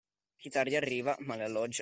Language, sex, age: Italian, male, 19-29